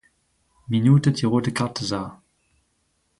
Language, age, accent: German, 19-29, Deutschland Deutsch